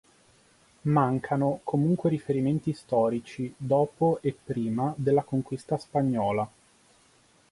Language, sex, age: Italian, male, 30-39